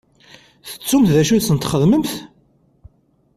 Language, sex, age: Kabyle, male, 30-39